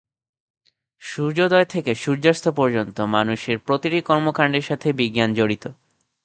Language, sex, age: Bengali, male, 19-29